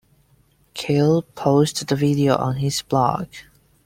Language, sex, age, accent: English, male, 19-29, Hong Kong English